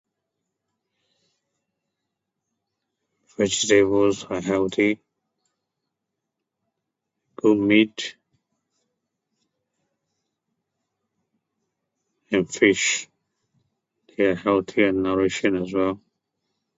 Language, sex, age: English, male, 70-79